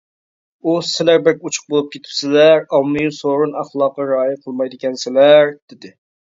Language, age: Uyghur, 19-29